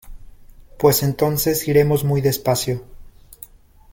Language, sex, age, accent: Spanish, male, 30-39, México